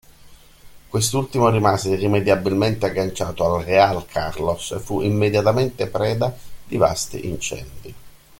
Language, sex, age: Italian, male, 50-59